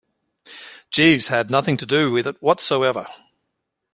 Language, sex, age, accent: English, male, 40-49, Australian English